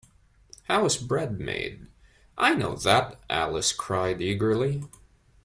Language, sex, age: English, male, 19-29